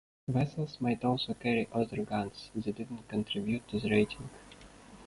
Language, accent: English, United States English